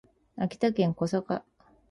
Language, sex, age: Japanese, female, 30-39